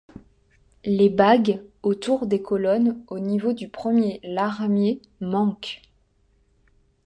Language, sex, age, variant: French, female, 19-29, Français de métropole